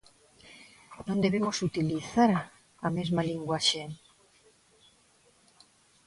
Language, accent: Galician, Neofalante